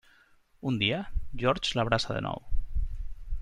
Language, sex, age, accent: Catalan, male, 40-49, valencià